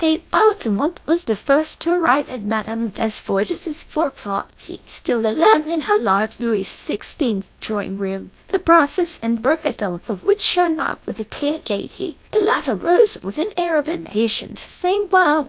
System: TTS, GlowTTS